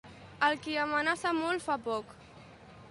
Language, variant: Catalan, Central